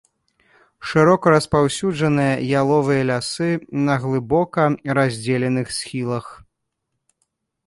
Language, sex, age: Belarusian, male, 30-39